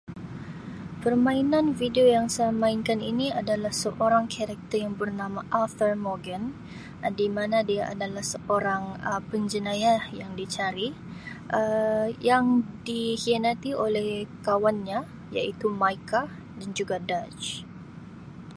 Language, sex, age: Sabah Malay, female, 19-29